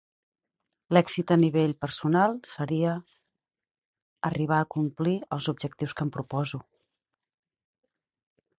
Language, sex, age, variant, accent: Catalan, female, 40-49, Central, Camp de Tarragona